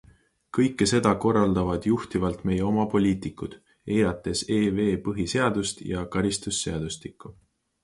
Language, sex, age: Estonian, male, 19-29